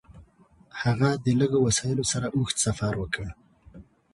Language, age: Pashto, 30-39